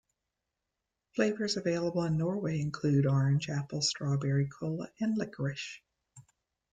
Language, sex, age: English, female, 50-59